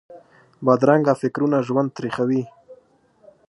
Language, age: Pashto, 19-29